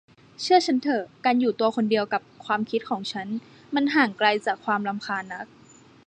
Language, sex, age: Thai, female, under 19